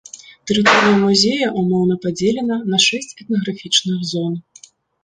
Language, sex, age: Belarusian, female, 19-29